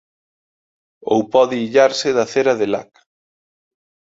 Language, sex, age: Galician, male, 30-39